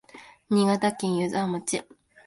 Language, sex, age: Japanese, female, 19-29